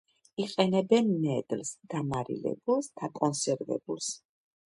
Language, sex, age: Georgian, female, 50-59